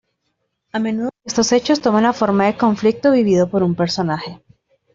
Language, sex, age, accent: Spanish, female, 19-29, Andino-Pacífico: Colombia, Perú, Ecuador, oeste de Bolivia y Venezuela andina